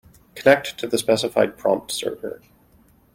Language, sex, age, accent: English, male, 30-39, United States English